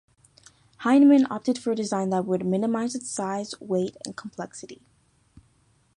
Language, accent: English, United States English